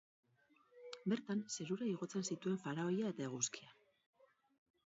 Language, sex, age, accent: Basque, female, 40-49, Mendebalekoa (Araba, Bizkaia, Gipuzkoako mendebaleko herri batzuk)